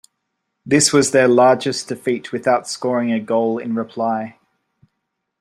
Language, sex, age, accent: English, male, 19-29, Australian English